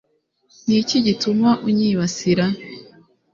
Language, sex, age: Kinyarwanda, female, 19-29